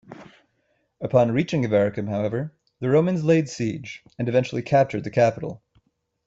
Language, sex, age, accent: English, male, 19-29, United States English